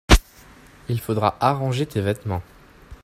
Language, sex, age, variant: French, male, 19-29, Français de métropole